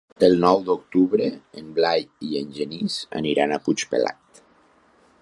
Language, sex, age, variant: Catalan, male, 40-49, Nord-Occidental